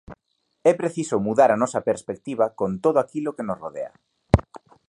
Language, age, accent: Galician, 30-39, Normativo (estándar)